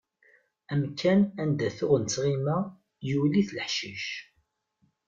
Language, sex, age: Kabyle, male, 19-29